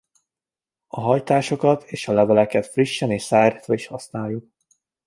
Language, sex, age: Hungarian, male, 19-29